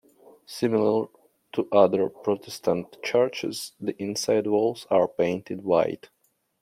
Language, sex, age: English, male, 19-29